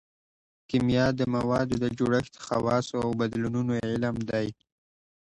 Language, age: Pashto, 19-29